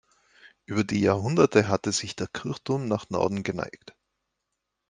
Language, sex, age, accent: German, male, 40-49, Österreichisches Deutsch